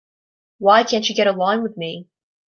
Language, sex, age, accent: English, female, under 19, United States English